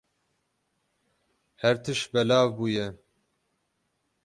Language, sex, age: Kurdish, male, 30-39